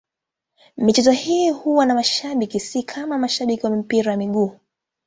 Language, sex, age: Swahili, female, 19-29